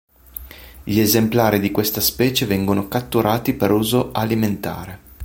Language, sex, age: Italian, male, 30-39